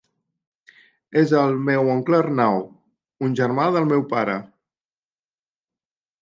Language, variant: Catalan, Central